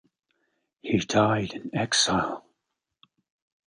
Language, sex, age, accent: English, male, 40-49, England English